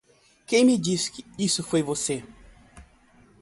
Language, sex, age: Portuguese, male, 50-59